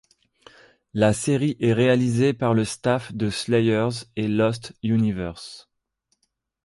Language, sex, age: French, male, 30-39